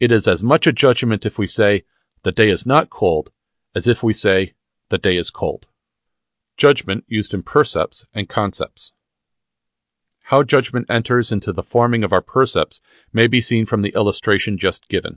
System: none